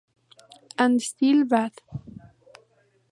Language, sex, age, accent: Spanish, female, 19-29, México